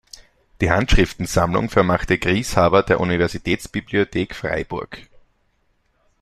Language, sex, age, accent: German, male, 19-29, Österreichisches Deutsch